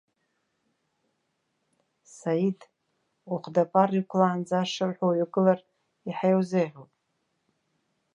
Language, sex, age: Abkhazian, female, 40-49